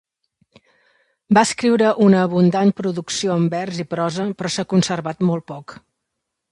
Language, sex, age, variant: Catalan, female, 40-49, Central